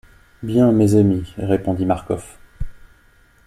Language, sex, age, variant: French, male, 19-29, Français de métropole